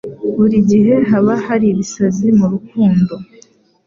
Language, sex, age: Kinyarwanda, female, under 19